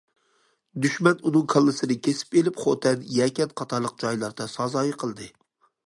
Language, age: Uyghur, 30-39